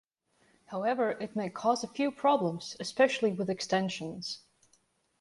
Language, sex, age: English, female, 19-29